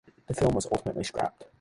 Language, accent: English, United States English